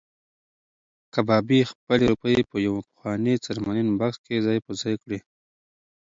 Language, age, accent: Pashto, 30-39, پکتیا ولایت، احمدزی